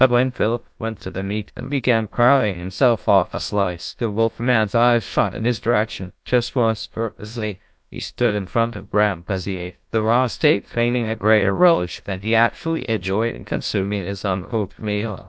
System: TTS, GlowTTS